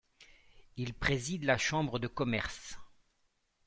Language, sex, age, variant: French, male, 50-59, Français de métropole